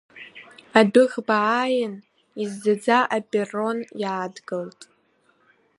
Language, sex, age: Abkhazian, female, under 19